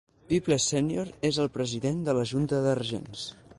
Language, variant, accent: Catalan, Central, central